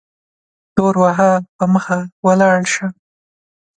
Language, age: Pashto, 19-29